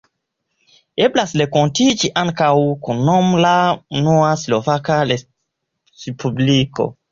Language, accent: Esperanto, Internacia